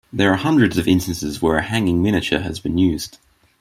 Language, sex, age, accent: English, male, under 19, Australian English